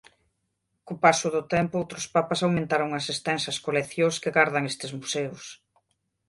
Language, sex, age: Galician, female, 50-59